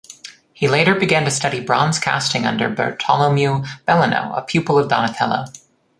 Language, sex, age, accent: English, female, 19-29, United States English